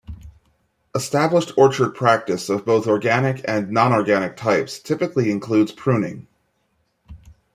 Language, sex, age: English, male, 40-49